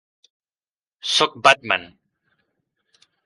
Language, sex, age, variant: Catalan, male, 30-39, Balear